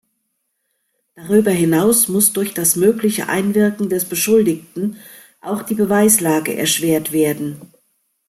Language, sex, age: German, female, 50-59